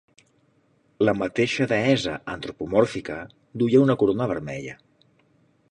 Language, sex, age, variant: Catalan, male, 40-49, Central